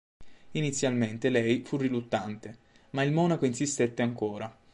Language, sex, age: Italian, male, 19-29